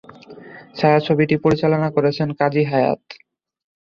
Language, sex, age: Bengali, male, under 19